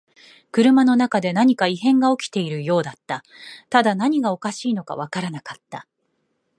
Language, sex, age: Japanese, female, 40-49